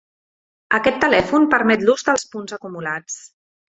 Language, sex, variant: Catalan, female, Central